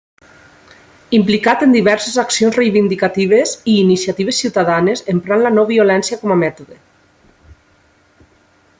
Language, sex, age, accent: Catalan, female, 30-39, valencià